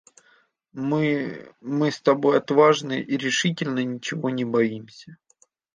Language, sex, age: Russian, male, 30-39